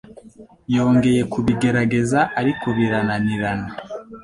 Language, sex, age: Kinyarwanda, male, 19-29